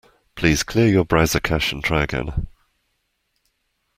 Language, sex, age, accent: English, male, 60-69, England English